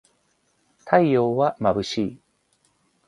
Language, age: Japanese, 40-49